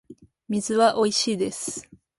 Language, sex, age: Japanese, female, 19-29